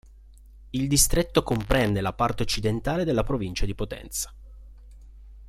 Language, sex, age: Italian, male, 30-39